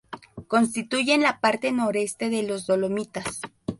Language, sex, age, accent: Spanish, female, 19-29, México